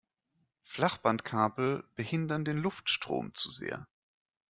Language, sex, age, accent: German, male, 30-39, Deutschland Deutsch